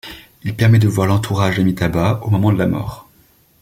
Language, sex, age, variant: French, male, 19-29, Français de métropole